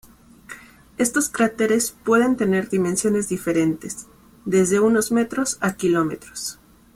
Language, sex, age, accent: Spanish, female, 30-39, México